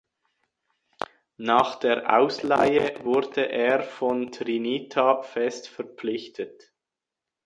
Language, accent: German, Schweizerdeutsch